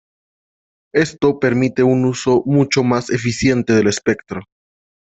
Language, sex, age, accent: Spanish, male, 19-29, Andino-Pacífico: Colombia, Perú, Ecuador, oeste de Bolivia y Venezuela andina